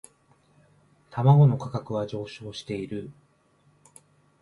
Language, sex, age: Japanese, male, 19-29